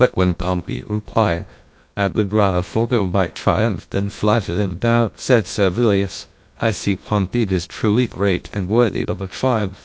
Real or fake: fake